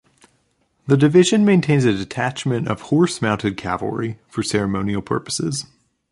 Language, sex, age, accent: English, male, 19-29, United States English